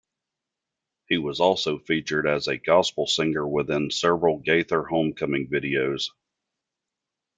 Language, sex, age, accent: English, male, 50-59, United States English